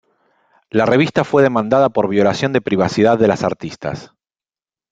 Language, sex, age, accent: Spanish, male, 40-49, Rioplatense: Argentina, Uruguay, este de Bolivia, Paraguay